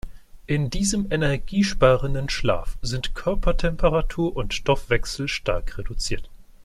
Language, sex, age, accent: German, male, 19-29, Deutschland Deutsch